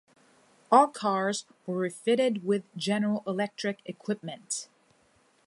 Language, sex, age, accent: English, female, 30-39, United States English